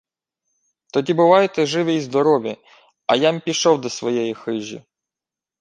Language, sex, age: Ukrainian, male, 30-39